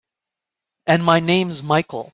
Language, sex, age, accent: English, male, 30-39, United States English